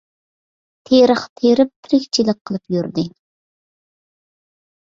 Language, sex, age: Uyghur, female, 30-39